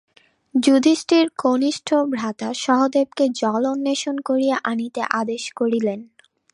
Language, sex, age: Bengali, female, 19-29